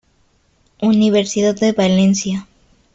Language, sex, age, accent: Spanish, female, under 19, Andino-Pacífico: Colombia, Perú, Ecuador, oeste de Bolivia y Venezuela andina